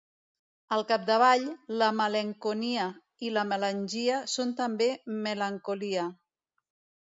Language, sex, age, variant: Catalan, female, 50-59, Central